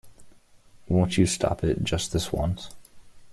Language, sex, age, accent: English, male, 19-29, United States English